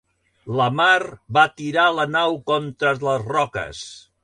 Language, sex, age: Catalan, male, 80-89